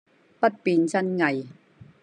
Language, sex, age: Cantonese, female, 60-69